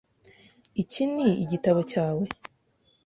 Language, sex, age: Kinyarwanda, female, 19-29